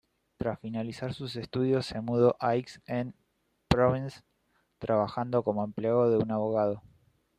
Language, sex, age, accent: Spanish, male, 19-29, Rioplatense: Argentina, Uruguay, este de Bolivia, Paraguay